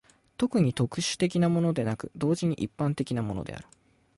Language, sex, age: Japanese, male, 19-29